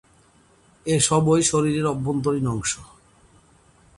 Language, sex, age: Bengali, male, 30-39